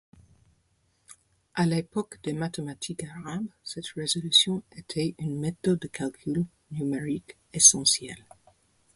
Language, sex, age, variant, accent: French, female, 50-59, Français d'Europe, Français du Royaume-Uni